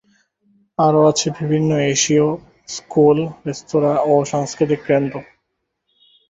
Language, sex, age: Bengali, male, 19-29